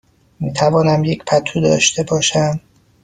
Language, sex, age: Persian, male, 30-39